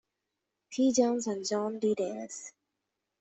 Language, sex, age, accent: English, female, 19-29, United States English